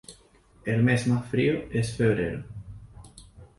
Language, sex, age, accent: Spanish, male, 19-29, España: Islas Canarias